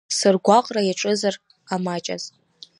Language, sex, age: Abkhazian, female, under 19